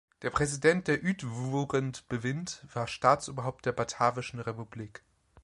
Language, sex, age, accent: German, male, 19-29, Deutschland Deutsch